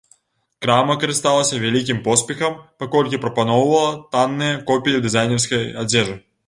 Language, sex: Belarusian, male